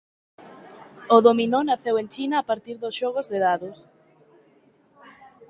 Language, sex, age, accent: Galician, female, 19-29, Central (sen gheada)